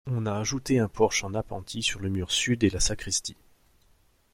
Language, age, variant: French, 30-39, Français de métropole